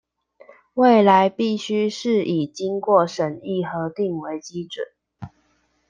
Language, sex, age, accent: Chinese, female, 19-29, 出生地：彰化縣